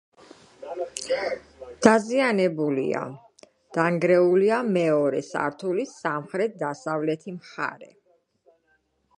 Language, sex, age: Georgian, female, 19-29